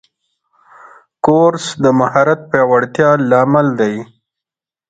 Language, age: Pashto, 30-39